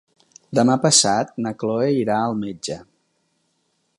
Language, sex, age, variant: Catalan, male, 50-59, Central